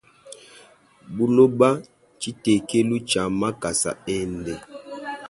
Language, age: Luba-Lulua, 19-29